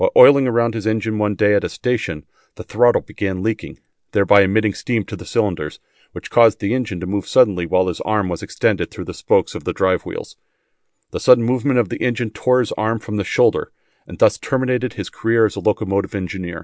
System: none